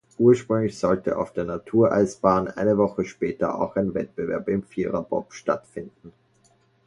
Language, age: German, 30-39